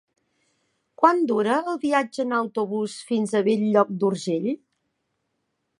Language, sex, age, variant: Catalan, female, 50-59, Balear